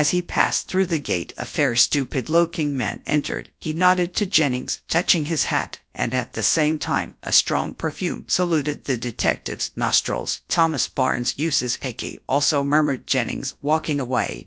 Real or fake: fake